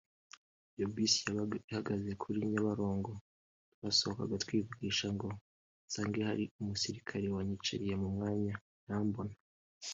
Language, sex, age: Kinyarwanda, male, 19-29